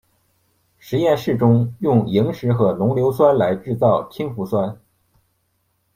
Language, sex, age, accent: Chinese, male, 40-49, 出生地：山东省